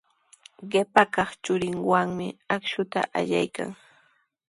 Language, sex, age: Sihuas Ancash Quechua, female, 19-29